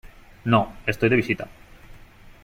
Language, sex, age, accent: Spanish, male, 19-29, España: Centro-Sur peninsular (Madrid, Toledo, Castilla-La Mancha)